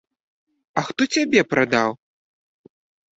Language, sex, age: Belarusian, male, 30-39